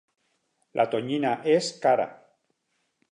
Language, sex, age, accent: Catalan, male, 50-59, valencià